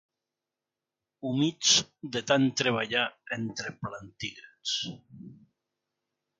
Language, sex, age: Catalan, male, 60-69